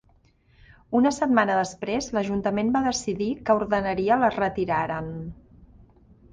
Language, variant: Catalan, Central